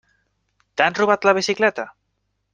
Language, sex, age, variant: Catalan, male, 19-29, Central